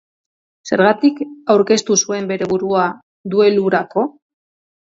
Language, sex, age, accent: Basque, female, 40-49, Mendebalekoa (Araba, Bizkaia, Gipuzkoako mendebaleko herri batzuk)